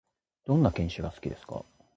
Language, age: Japanese, 30-39